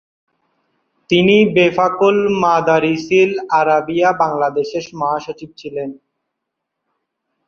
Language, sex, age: Bengali, male, 19-29